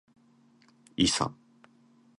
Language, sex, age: Japanese, male, 19-29